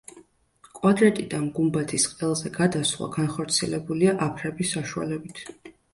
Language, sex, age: Georgian, female, 19-29